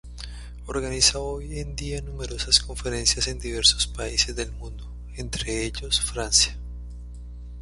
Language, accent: Spanish, Andino-Pacífico: Colombia, Perú, Ecuador, oeste de Bolivia y Venezuela andina